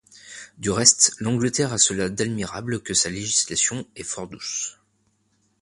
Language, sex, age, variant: French, male, 30-39, Français de métropole